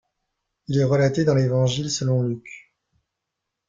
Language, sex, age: French, male, 40-49